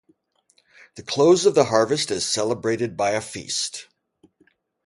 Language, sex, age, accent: English, male, 50-59, United States English